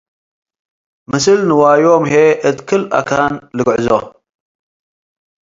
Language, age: Tigre, 30-39